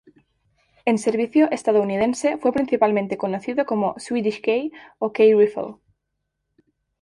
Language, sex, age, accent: Spanish, female, 19-29, España: Centro-Sur peninsular (Madrid, Toledo, Castilla-La Mancha)